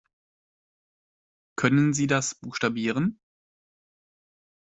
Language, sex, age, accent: German, male, 19-29, Deutschland Deutsch